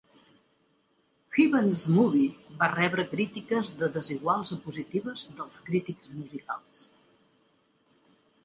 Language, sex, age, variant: Catalan, female, 60-69, Central